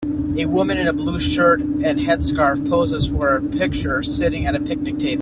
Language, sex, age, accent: English, male, 19-29, United States English